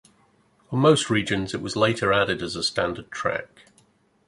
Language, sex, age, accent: English, male, 50-59, England English